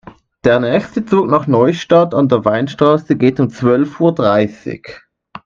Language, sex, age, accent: German, male, under 19, Schweizerdeutsch